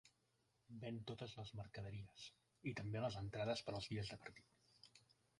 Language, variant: Catalan, Central